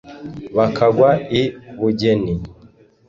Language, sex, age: Kinyarwanda, male, 19-29